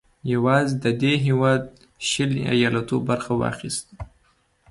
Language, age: Pashto, 19-29